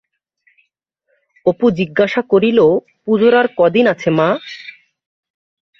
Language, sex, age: Bengali, male, 19-29